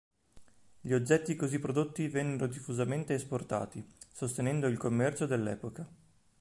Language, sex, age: Italian, male, 19-29